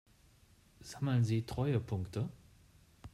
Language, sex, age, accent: German, male, 40-49, Deutschland Deutsch